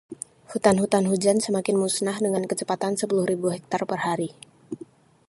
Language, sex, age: Indonesian, female, 19-29